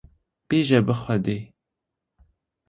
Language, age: Kurdish, 19-29